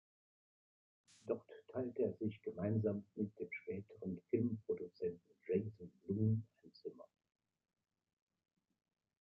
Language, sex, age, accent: German, male, 70-79, Deutschland Deutsch